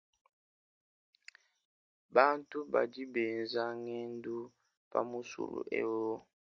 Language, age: Luba-Lulua, 19-29